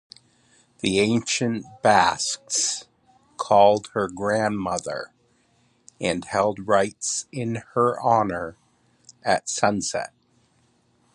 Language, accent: English, United States English